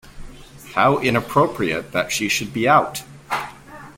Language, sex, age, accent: English, male, 40-49, United States English